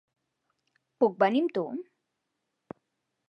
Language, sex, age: Catalan, female, 19-29